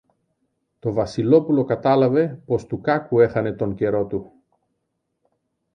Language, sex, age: Greek, male, 40-49